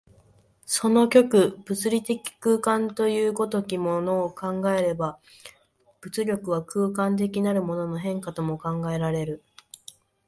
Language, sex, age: Japanese, female, 19-29